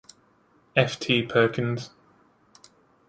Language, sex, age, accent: English, male, 19-29, England English